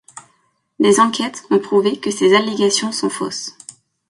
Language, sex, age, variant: French, female, 19-29, Français de métropole